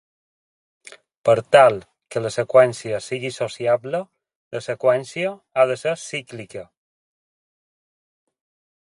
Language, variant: Catalan, Balear